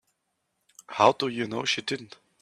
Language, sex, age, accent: English, male, 19-29, England English